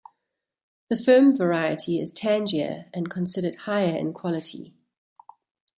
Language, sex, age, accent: English, female, 40-49, Southern African (South Africa, Zimbabwe, Namibia)